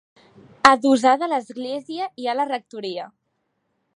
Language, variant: Catalan, Central